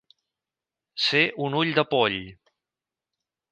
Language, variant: Catalan, Central